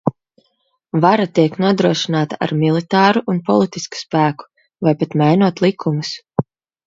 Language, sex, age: Latvian, female, 30-39